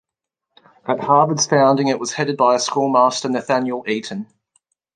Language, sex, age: English, male, 30-39